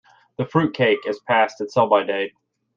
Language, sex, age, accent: English, male, 30-39, United States English